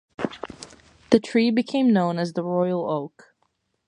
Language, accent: English, United States English